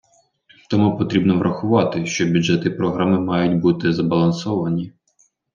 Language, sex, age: Ukrainian, male, 30-39